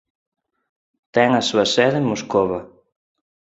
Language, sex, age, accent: Galician, male, 30-39, Neofalante